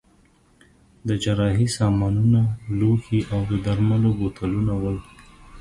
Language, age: Pashto, 30-39